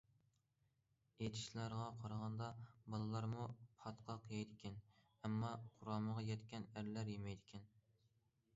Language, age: Uyghur, 19-29